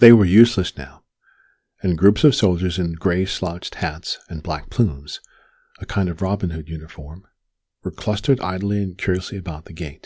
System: none